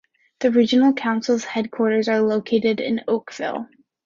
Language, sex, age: English, female, 19-29